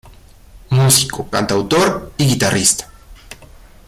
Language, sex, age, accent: Spanish, male, 19-29, México